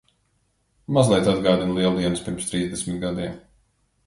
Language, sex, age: Latvian, male, 30-39